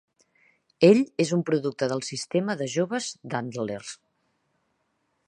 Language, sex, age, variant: Catalan, female, 40-49, Central